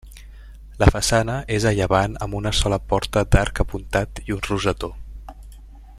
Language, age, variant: Catalan, 19-29, Central